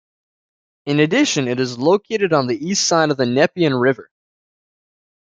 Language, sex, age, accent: English, male, under 19, Canadian English